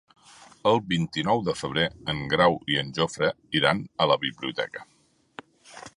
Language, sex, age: Catalan, male, 50-59